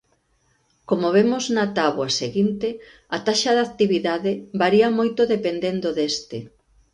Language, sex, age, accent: Galician, female, 50-59, Oriental (común en zona oriental)